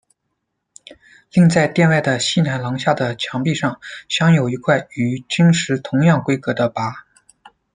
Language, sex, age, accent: Chinese, male, 30-39, 出生地：江苏省